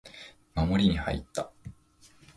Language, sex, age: Japanese, male, 19-29